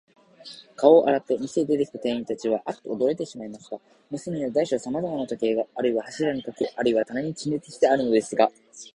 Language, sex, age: Japanese, male, under 19